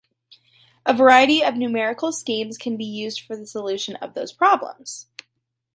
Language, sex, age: English, female, under 19